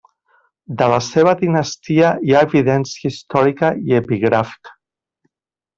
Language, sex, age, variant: Catalan, male, 40-49, Central